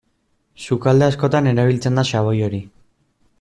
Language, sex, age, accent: Basque, male, 19-29, Erdialdekoa edo Nafarra (Gipuzkoa, Nafarroa)